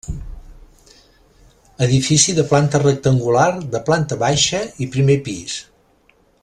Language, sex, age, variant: Catalan, male, 60-69, Central